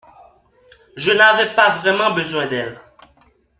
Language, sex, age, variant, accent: French, male, 19-29, Français d'Amérique du Nord, Français du Canada